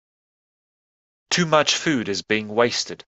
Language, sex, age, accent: English, male, 30-39, Southern African (South Africa, Zimbabwe, Namibia)